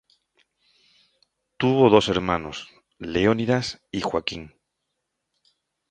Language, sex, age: Spanish, male, 50-59